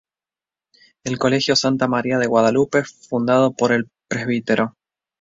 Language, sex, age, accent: Spanish, male, 19-29, Rioplatense: Argentina, Uruguay, este de Bolivia, Paraguay